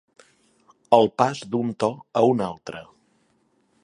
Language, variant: Catalan, Central